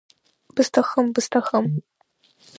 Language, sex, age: Abkhazian, female, under 19